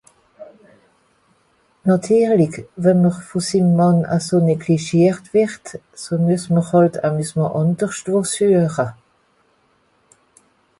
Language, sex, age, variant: Swiss German, female, 50-59, Südniederàlemmànisch (Kolmer, Gawìller, Mìlhüüsa, Àltkìrich, usw.)